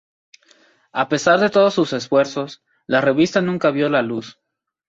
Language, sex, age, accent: Spanish, male, 19-29, México